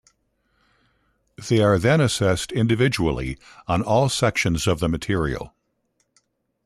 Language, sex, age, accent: English, male, 60-69, United States English